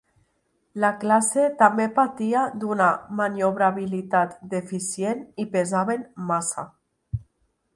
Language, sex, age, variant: Catalan, female, 19-29, Nord-Occidental